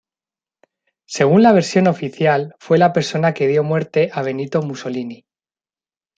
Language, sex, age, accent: Spanish, male, 40-49, España: Centro-Sur peninsular (Madrid, Toledo, Castilla-La Mancha)